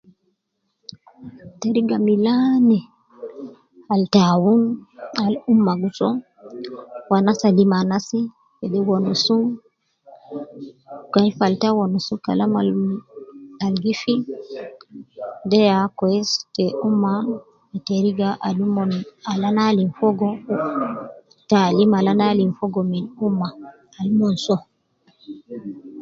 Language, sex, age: Nubi, female, 30-39